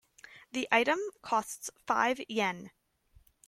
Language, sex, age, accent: English, female, 19-29, United States English